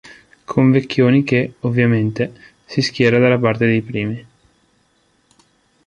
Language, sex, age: Italian, male, 19-29